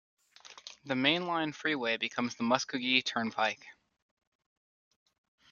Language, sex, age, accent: English, male, under 19, United States English